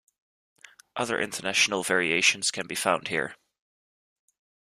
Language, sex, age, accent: English, male, 19-29, United States English